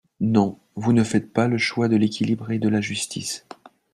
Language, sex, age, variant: French, male, 40-49, Français de métropole